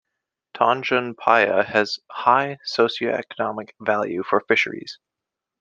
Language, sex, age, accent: English, male, 19-29, United States English